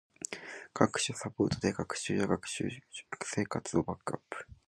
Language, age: Japanese, 19-29